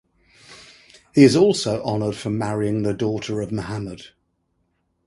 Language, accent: English, England English